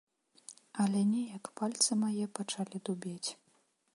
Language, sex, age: Belarusian, female, 19-29